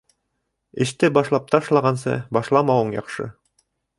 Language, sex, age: Bashkir, male, 30-39